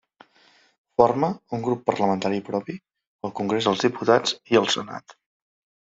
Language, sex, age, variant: Catalan, male, 40-49, Central